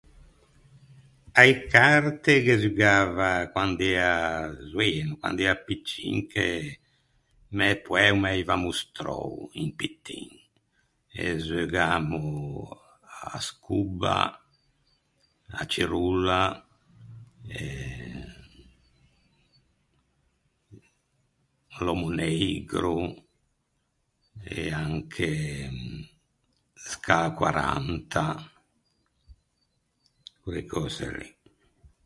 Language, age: Ligurian, 70-79